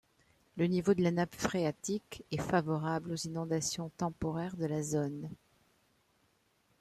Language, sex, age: French, female, 50-59